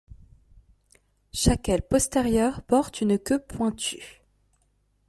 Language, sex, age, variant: French, female, 19-29, Français de métropole